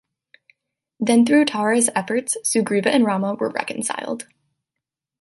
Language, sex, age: English, female, 19-29